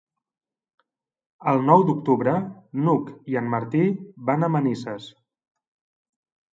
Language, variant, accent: Catalan, Central, central